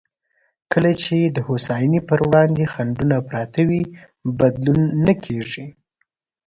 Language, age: Pashto, 30-39